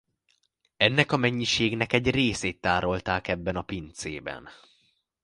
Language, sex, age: Hungarian, male, under 19